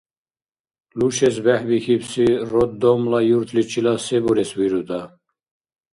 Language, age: Dargwa, 50-59